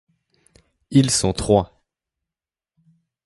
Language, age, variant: French, under 19, Français de métropole